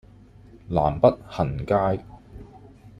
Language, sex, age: Cantonese, male, 40-49